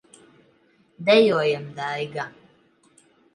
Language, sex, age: Latvian, female, 30-39